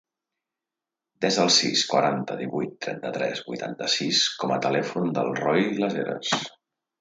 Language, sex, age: Catalan, male, 40-49